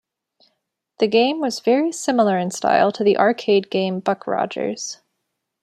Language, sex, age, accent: English, female, 19-29, United States English